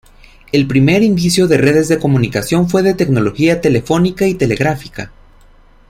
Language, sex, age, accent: Spanish, male, 19-29, América central